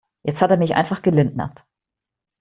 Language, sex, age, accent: German, female, 50-59, Deutschland Deutsch